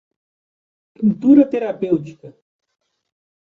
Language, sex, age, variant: Portuguese, male, 30-39, Portuguese (Brasil)